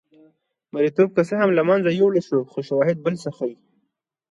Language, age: Pashto, 19-29